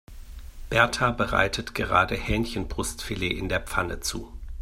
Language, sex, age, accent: German, male, 40-49, Deutschland Deutsch